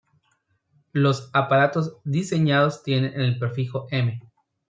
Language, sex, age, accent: Spanish, male, 30-39, México